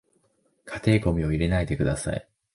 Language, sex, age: Japanese, male, under 19